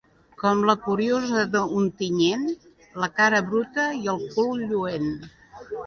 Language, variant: Catalan, Central